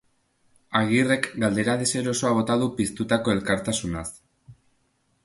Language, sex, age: Basque, male, 19-29